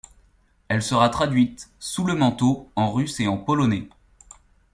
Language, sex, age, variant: French, male, 19-29, Français de métropole